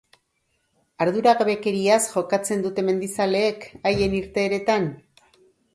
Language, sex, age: Basque, female, 60-69